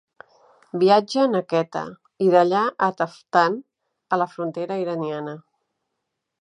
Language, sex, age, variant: Catalan, female, 50-59, Central